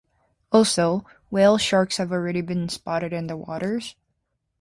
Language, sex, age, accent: English, female, 19-29, United States English